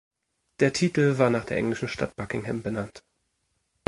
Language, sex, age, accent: German, male, 19-29, Deutschland Deutsch